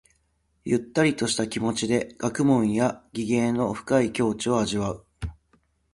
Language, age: Japanese, 30-39